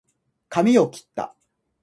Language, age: Japanese, 19-29